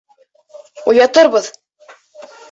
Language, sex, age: Bashkir, male, under 19